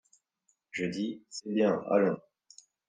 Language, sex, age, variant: French, male, 30-39, Français de métropole